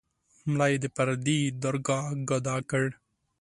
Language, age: Pashto, 19-29